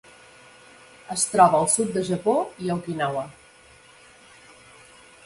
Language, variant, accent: Catalan, Central, central